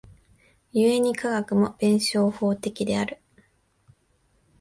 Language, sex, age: Japanese, female, 19-29